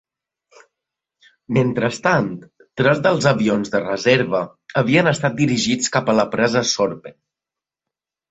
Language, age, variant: Catalan, 19-29, Balear